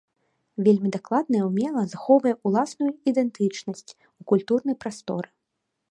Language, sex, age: Belarusian, female, 19-29